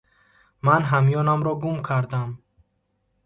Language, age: Tajik, 19-29